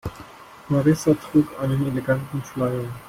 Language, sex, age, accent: German, male, 19-29, Schweizerdeutsch